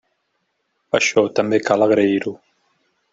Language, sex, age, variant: Catalan, male, 40-49, Central